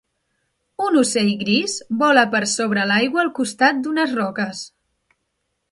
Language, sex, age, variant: Catalan, female, 30-39, Central